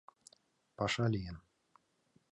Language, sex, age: Mari, male, 19-29